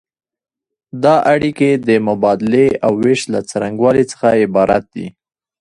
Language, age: Pashto, 19-29